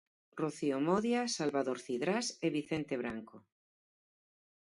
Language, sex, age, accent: Galician, female, 40-49, Normativo (estándar)